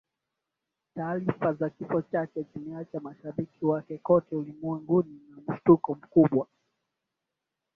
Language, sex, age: Swahili, male, 19-29